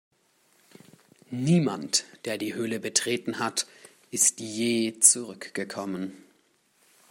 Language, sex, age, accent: German, male, under 19, Deutschland Deutsch